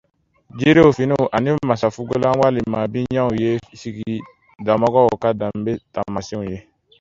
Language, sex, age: Dyula, male, 19-29